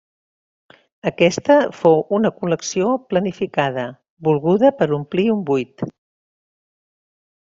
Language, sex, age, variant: Catalan, female, 60-69, Central